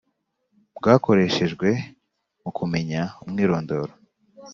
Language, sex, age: Kinyarwanda, male, 19-29